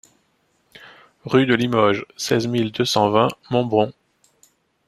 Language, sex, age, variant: French, male, 40-49, Français de métropole